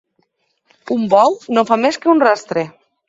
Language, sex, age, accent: Catalan, female, 30-39, valencià